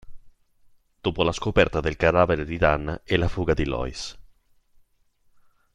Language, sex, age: Italian, male, 19-29